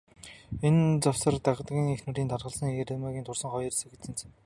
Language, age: Mongolian, 19-29